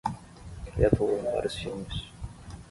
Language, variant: Portuguese, Portuguese (Brasil)